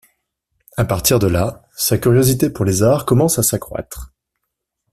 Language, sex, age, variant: French, male, 19-29, Français de métropole